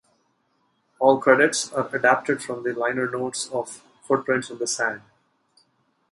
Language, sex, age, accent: English, male, 30-39, India and South Asia (India, Pakistan, Sri Lanka)